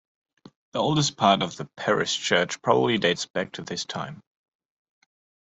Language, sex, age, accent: English, male, 30-39, United States English